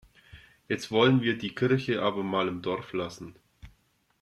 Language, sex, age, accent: German, male, 30-39, Deutschland Deutsch